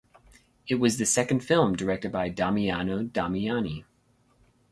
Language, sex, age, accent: English, male, 30-39, United States English